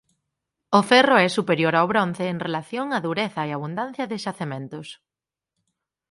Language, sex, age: Galician, female, 30-39